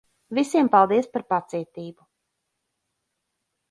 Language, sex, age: Latvian, female, 50-59